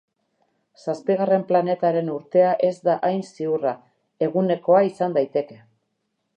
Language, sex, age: Basque, female, 50-59